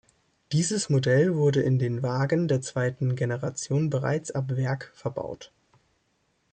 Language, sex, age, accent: German, male, 19-29, Deutschland Deutsch